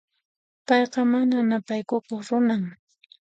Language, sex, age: Puno Quechua, female, 19-29